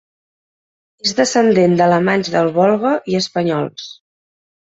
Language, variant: Catalan, Central